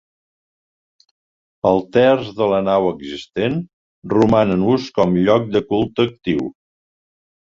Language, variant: Catalan, Central